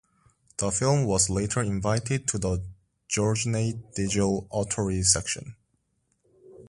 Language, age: English, 19-29